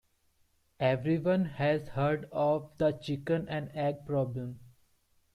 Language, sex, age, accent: English, male, 19-29, India and South Asia (India, Pakistan, Sri Lanka)